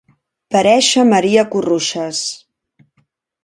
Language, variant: Catalan, Central